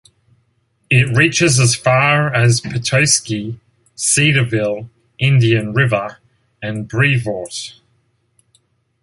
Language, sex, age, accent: English, male, 30-39, Australian English